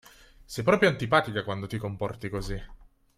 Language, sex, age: Italian, male, 19-29